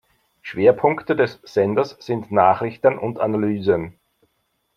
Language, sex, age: German, male, 50-59